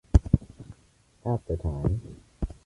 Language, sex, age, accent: English, male, under 19, United States English